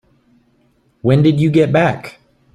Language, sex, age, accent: English, male, 30-39, United States English